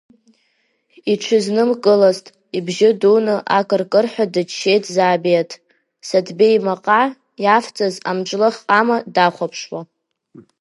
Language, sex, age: Abkhazian, female, under 19